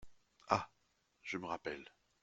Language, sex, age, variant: French, male, 30-39, Français de métropole